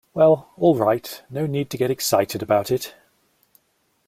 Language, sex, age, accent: English, male, 40-49, England English